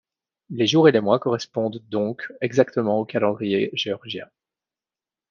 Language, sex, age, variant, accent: French, male, 30-39, Français d'Europe, Français de Belgique